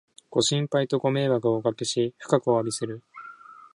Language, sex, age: Japanese, male, 19-29